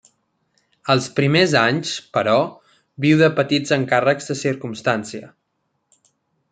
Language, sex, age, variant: Catalan, male, 19-29, Central